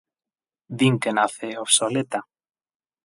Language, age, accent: Galician, 30-39, Atlántico (seseo e gheada); Normativo (estándar); Neofalante